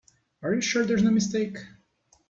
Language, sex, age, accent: English, male, 19-29, United States English